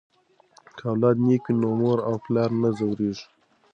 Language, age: Pashto, 30-39